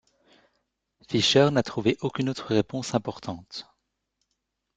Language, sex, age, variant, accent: French, male, 19-29, Français d'Europe, Français de Belgique